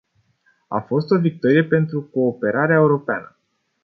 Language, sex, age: Romanian, male, 19-29